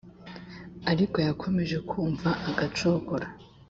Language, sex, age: Kinyarwanda, female, 19-29